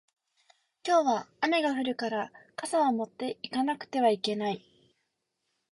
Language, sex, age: Japanese, female, 19-29